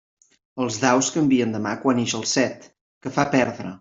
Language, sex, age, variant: Catalan, male, 19-29, Central